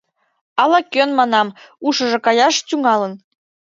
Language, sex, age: Mari, female, 19-29